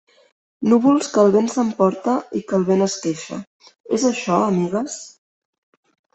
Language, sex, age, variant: Catalan, female, 30-39, Central